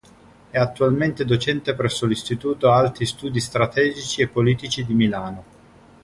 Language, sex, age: Italian, male, 30-39